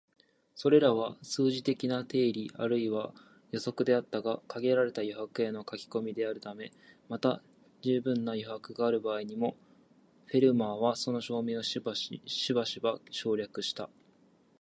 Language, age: Japanese, 19-29